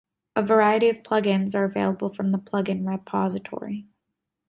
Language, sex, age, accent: English, female, 19-29, United States English